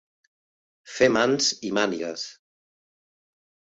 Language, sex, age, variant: Catalan, male, 50-59, Central